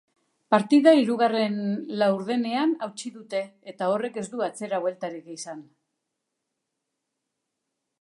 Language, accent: Basque, Mendebalekoa (Araba, Bizkaia, Gipuzkoako mendebaleko herri batzuk)